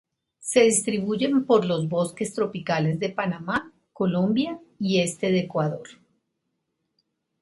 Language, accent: Spanish, Andino-Pacífico: Colombia, Perú, Ecuador, oeste de Bolivia y Venezuela andina